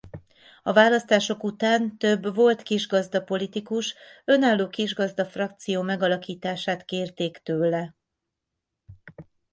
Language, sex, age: Hungarian, female, 40-49